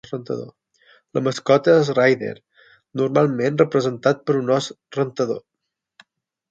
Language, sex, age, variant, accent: Catalan, male, 30-39, Balear, menorquí